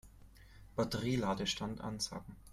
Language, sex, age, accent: German, male, 30-39, Österreichisches Deutsch